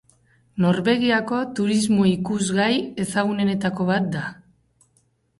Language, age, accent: Basque, 40-49, Erdialdekoa edo Nafarra (Gipuzkoa, Nafarroa)